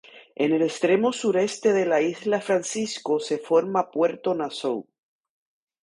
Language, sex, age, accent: Spanish, female, 50-59, Caribe: Cuba, Venezuela, Puerto Rico, República Dominicana, Panamá, Colombia caribeña, México caribeño, Costa del golfo de México